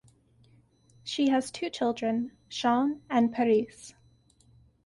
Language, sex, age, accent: English, female, 19-29, Canadian English